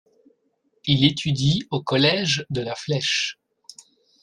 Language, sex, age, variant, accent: French, male, 30-39, Français d'Europe, Français de Belgique